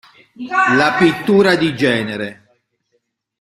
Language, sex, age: Italian, male, 40-49